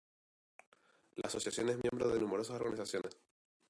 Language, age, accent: Spanish, 19-29, España: Islas Canarias; Rioplatense: Argentina, Uruguay, este de Bolivia, Paraguay